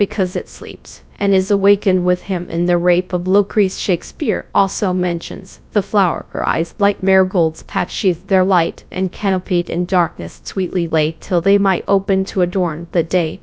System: TTS, GradTTS